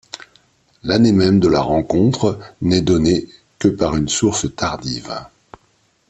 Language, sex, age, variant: French, male, 50-59, Français de métropole